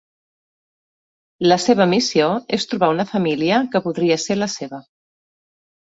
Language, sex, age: Catalan, female, 40-49